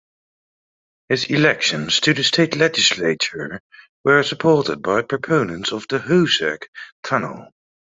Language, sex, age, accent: English, male, 30-39, England English